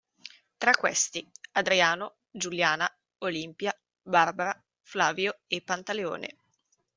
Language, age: Italian, 19-29